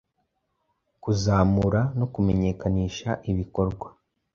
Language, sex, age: Kinyarwanda, male, under 19